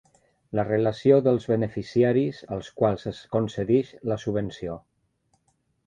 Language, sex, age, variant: Catalan, male, 50-59, Nord-Occidental